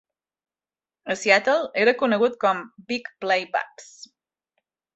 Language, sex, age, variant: Catalan, female, 30-39, Central